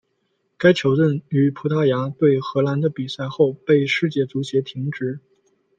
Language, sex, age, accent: Chinese, male, 19-29, 出生地：河北省